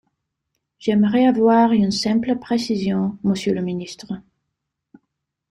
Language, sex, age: French, female, 30-39